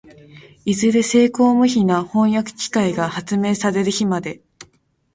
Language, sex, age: Japanese, female, 19-29